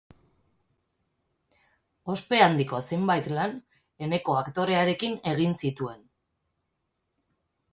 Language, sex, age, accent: Basque, female, 40-49, Erdialdekoa edo Nafarra (Gipuzkoa, Nafarroa)